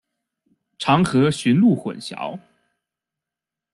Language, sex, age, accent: Chinese, male, 30-39, 出生地：北京市